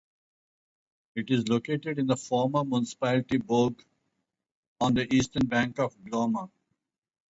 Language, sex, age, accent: English, male, 50-59, India and South Asia (India, Pakistan, Sri Lanka)